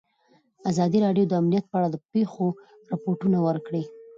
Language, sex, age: Pashto, female, 30-39